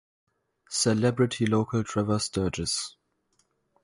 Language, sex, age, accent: English, male, under 19, German English